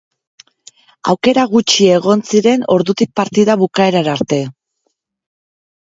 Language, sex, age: Basque, female, 40-49